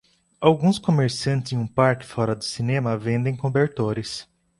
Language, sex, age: Portuguese, male, 19-29